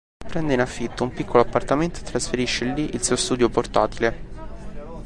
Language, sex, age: Italian, male, 19-29